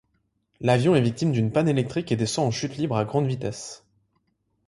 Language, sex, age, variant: French, male, 19-29, Français de métropole